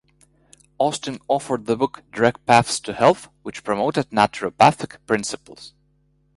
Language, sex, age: English, male, 30-39